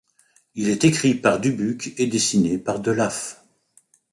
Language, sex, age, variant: French, male, 60-69, Français de métropole